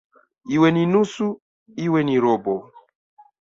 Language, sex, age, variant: Swahili, male, 40-49, Kiswahili cha Bara ya Tanzania